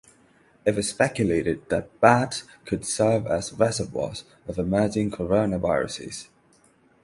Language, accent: English, England English; India and South Asia (India, Pakistan, Sri Lanka)